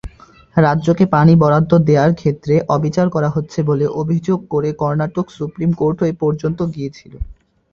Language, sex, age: Bengali, male, under 19